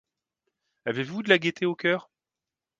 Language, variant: French, Français de métropole